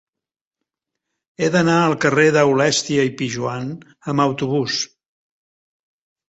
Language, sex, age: Catalan, male, 70-79